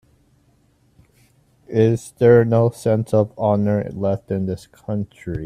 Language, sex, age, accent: English, male, 19-29, United States English